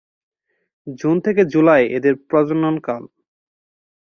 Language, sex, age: Bengali, male, 19-29